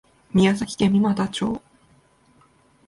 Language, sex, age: Japanese, female, 19-29